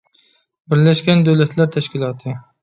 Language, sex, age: Uyghur, male, 30-39